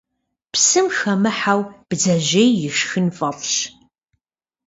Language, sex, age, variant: Kabardian, female, 50-59, Адыгэбзэ (Къэбэрдей, Кирил, псоми зэдай)